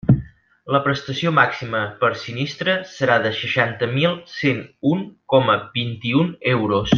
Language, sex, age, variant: Catalan, male, 30-39, Nord-Occidental